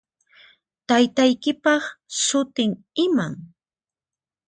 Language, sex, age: Puno Quechua, female, 30-39